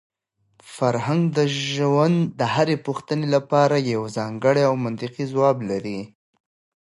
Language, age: Pashto, 19-29